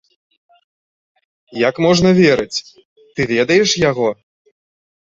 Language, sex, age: Belarusian, male, 30-39